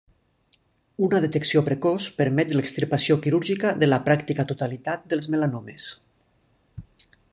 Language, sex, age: Catalan, male, 40-49